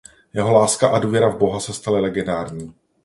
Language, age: Czech, 40-49